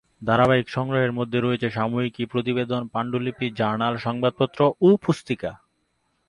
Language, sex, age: Bengali, male, 19-29